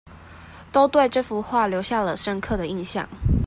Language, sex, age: Chinese, female, 19-29